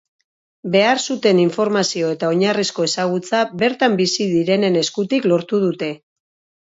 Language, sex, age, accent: Basque, female, 40-49, Mendebalekoa (Araba, Bizkaia, Gipuzkoako mendebaleko herri batzuk)